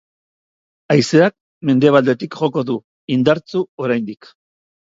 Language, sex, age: Basque, male, 40-49